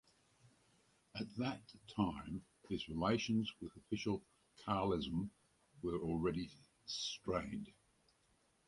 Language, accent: English, Australian English